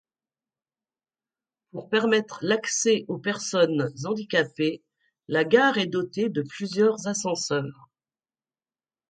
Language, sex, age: French, female, 60-69